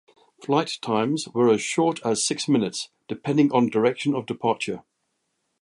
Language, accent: English, England English